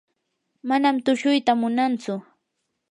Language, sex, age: Yanahuanca Pasco Quechua, female, 19-29